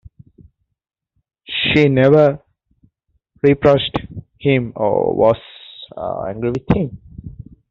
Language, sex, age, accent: English, male, 19-29, England English